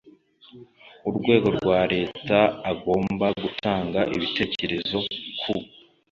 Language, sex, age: Kinyarwanda, male, under 19